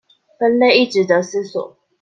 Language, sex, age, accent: Chinese, female, 19-29, 出生地：彰化縣